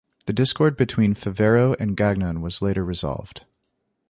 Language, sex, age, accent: English, male, 19-29, United States English